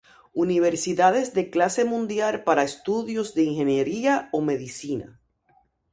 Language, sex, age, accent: Spanish, female, 50-59, Caribe: Cuba, Venezuela, Puerto Rico, República Dominicana, Panamá, Colombia caribeña, México caribeño, Costa del golfo de México